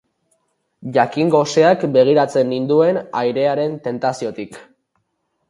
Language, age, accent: Basque, 19-29, Erdialdekoa edo Nafarra (Gipuzkoa, Nafarroa)